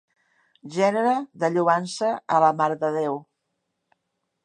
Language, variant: Catalan, Central